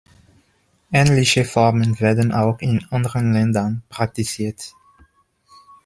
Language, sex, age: German, male, 19-29